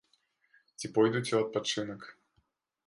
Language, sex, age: Belarusian, male, 19-29